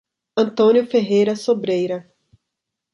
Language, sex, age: Portuguese, female, 40-49